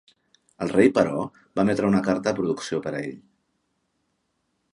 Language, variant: Catalan, Central